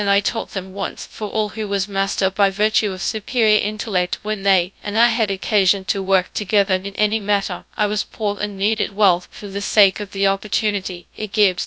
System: TTS, GradTTS